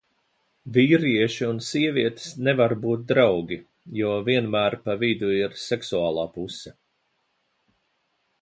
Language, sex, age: Latvian, male, 40-49